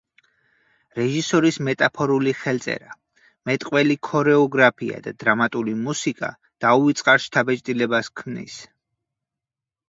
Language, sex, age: Georgian, male, 30-39